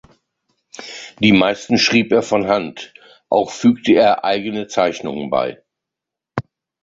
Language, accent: German, Deutschland Deutsch